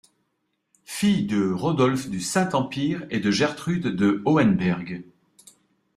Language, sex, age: French, male, 40-49